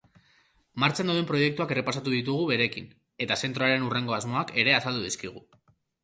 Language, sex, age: Basque, male, 19-29